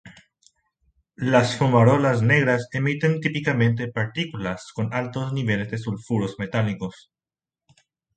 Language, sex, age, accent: Spanish, male, under 19, Rioplatense: Argentina, Uruguay, este de Bolivia, Paraguay